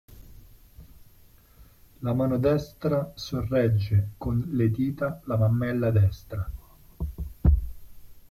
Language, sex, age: Italian, male, 30-39